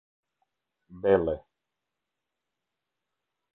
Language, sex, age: Albanian, male, 50-59